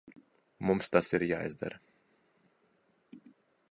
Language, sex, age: Latvian, male, 19-29